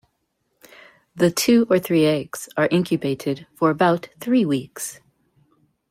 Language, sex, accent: English, female, United States English